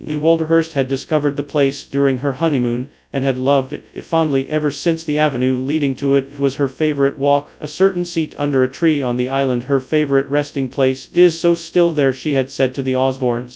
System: TTS, FastPitch